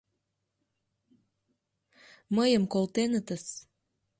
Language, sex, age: Mari, female, 19-29